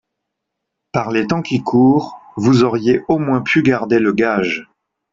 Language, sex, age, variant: French, male, 40-49, Français de métropole